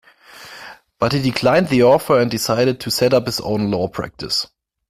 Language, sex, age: English, male, 19-29